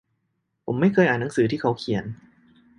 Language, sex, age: Thai, male, 30-39